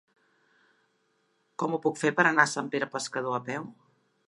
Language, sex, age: Catalan, female, 40-49